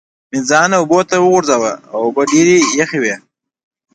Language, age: Pashto, 30-39